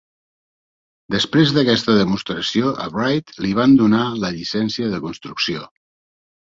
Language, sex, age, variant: Catalan, male, 60-69, Central